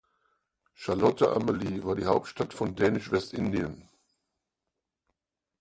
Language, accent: German, Deutschland Deutsch